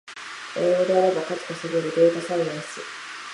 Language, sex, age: Japanese, female, 19-29